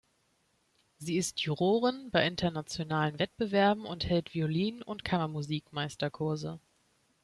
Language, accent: German, Deutschland Deutsch